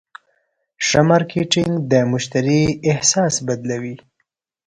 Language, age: Pashto, 30-39